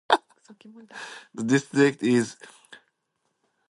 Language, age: English, 19-29